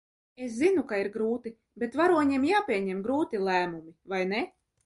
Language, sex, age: Latvian, female, 19-29